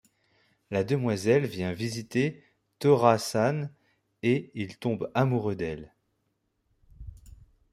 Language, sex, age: French, male, 30-39